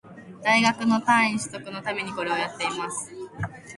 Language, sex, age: Japanese, female, under 19